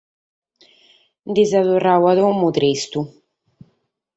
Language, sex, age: Sardinian, female, 30-39